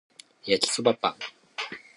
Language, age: Japanese, 19-29